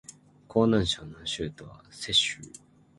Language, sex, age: Japanese, male, 19-29